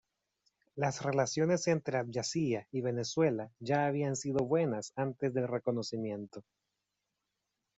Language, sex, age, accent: Spanish, male, 30-39, América central